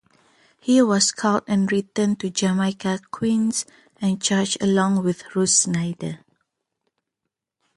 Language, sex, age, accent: English, female, 30-39, Malaysian English